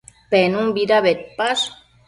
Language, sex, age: Matsés, female, 30-39